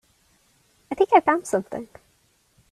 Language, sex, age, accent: English, female, under 19, United States English